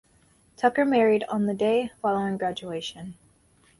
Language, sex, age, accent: English, female, 19-29, United States English